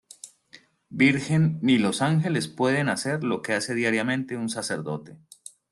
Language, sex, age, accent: Spanish, male, 30-39, Caribe: Cuba, Venezuela, Puerto Rico, República Dominicana, Panamá, Colombia caribeña, México caribeño, Costa del golfo de México